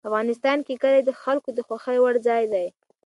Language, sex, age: Pashto, female, 19-29